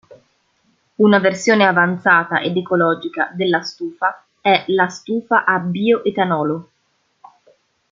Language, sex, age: Italian, female, 19-29